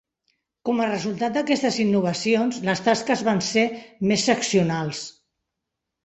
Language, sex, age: Catalan, female, 60-69